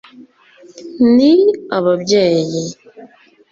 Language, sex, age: Kinyarwanda, female, 19-29